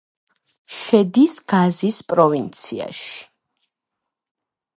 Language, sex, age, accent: Georgian, female, 19-29, ჩვეულებრივი